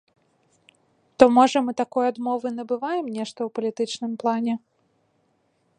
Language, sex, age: Belarusian, female, 19-29